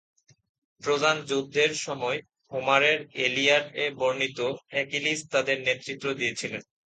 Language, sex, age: Bengali, male, 19-29